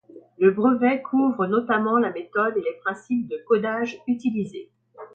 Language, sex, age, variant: French, female, 50-59, Français de métropole